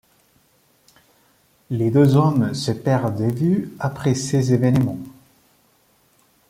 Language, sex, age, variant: French, male, 30-39, Français de métropole